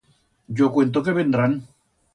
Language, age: Aragonese, 60-69